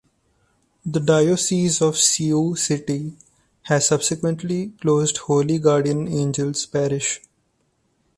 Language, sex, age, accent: English, male, 19-29, India and South Asia (India, Pakistan, Sri Lanka)